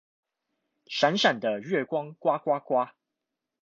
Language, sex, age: Chinese, male, 19-29